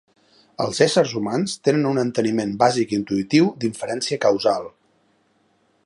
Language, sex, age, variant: Catalan, male, 40-49, Central